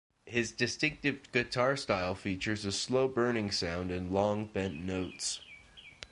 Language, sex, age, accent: English, male, 30-39, United States English